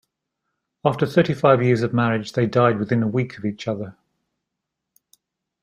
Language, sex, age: English, male, 60-69